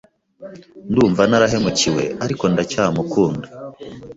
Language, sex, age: Kinyarwanda, male, 19-29